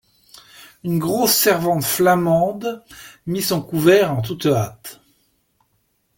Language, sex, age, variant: French, male, 40-49, Français de métropole